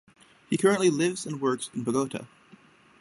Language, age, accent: English, 19-29, United States English